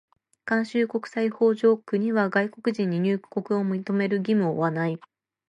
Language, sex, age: Japanese, female, 30-39